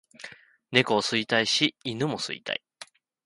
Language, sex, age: Japanese, male, 19-29